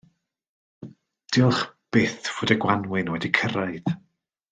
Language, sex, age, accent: Welsh, male, 30-39, Y Deyrnas Unedig Cymraeg